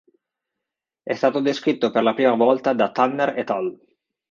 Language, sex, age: Italian, male, 30-39